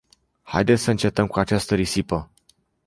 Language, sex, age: Romanian, male, 19-29